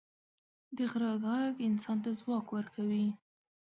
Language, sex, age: Pashto, female, 19-29